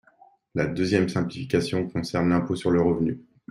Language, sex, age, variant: French, male, 40-49, Français de métropole